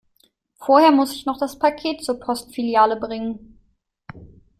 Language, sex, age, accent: German, female, 19-29, Deutschland Deutsch